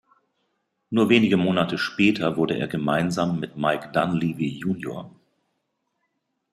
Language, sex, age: German, male, 50-59